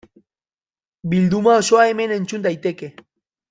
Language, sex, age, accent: Basque, male, 19-29, Mendebalekoa (Araba, Bizkaia, Gipuzkoako mendebaleko herri batzuk)